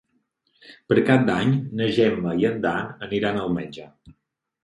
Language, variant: Catalan, Balear